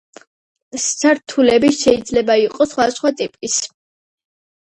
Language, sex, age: Georgian, female, under 19